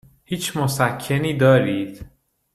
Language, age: Persian, 30-39